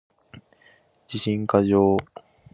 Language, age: Japanese, 19-29